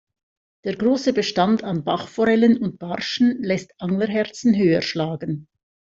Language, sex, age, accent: German, female, 50-59, Schweizerdeutsch